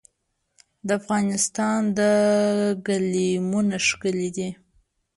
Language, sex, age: Pashto, female, under 19